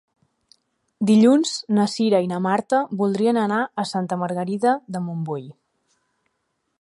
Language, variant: Catalan, Central